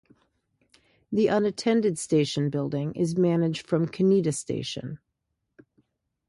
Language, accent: English, United States English